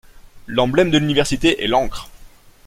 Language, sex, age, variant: French, male, 19-29, Français de métropole